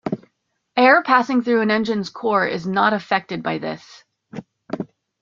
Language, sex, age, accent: English, female, 40-49, United States English